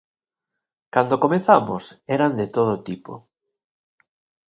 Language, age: Galician, 40-49